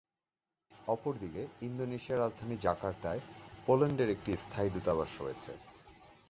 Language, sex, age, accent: Bengali, male, 40-49, Bangladeshi